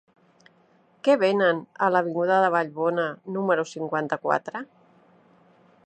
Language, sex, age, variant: Catalan, female, 50-59, Central